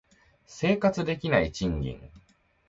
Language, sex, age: Japanese, male, 19-29